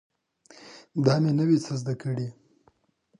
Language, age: Pashto, 19-29